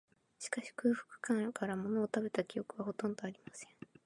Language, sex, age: Japanese, female, 19-29